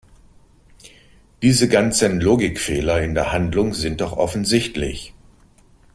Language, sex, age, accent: German, male, 50-59, Deutschland Deutsch